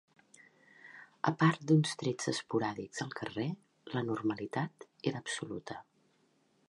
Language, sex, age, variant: Catalan, female, 50-59, Central